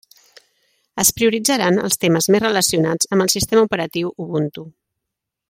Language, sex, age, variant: Catalan, female, 30-39, Central